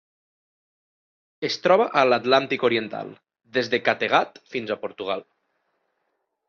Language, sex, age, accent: Catalan, male, 19-29, valencià